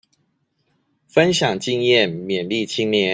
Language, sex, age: Chinese, male, 50-59